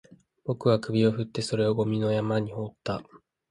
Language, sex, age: Japanese, male, 19-29